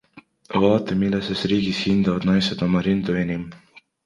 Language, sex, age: Estonian, male, 19-29